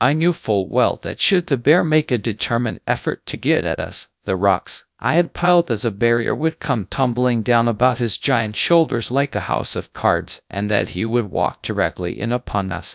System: TTS, GradTTS